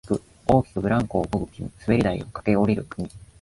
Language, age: Japanese, 19-29